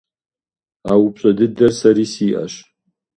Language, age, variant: Kabardian, 50-59, Адыгэбзэ (Къэбэрдей, Кирил, псоми зэдай)